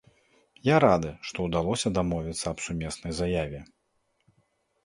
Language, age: Belarusian, 30-39